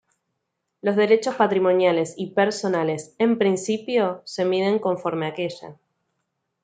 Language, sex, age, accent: Spanish, female, 19-29, Rioplatense: Argentina, Uruguay, este de Bolivia, Paraguay